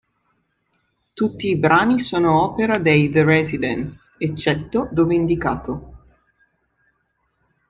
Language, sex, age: Italian, female, 19-29